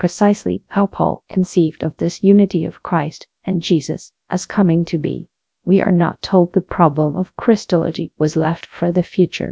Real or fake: fake